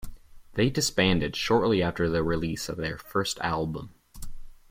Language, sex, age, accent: English, male, 19-29, United States English